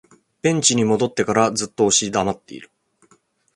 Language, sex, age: Japanese, male, 30-39